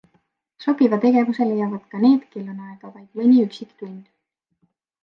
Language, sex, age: Estonian, female, 19-29